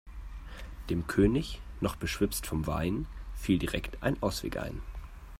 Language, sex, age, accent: German, male, 19-29, Deutschland Deutsch